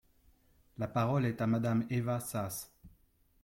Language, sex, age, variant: French, male, 30-39, Français de métropole